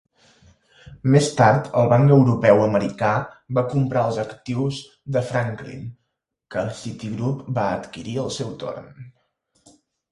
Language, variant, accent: Catalan, Central, Empordanès